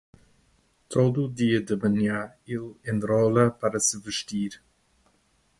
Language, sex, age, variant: Portuguese, male, 40-49, Portuguese (Portugal)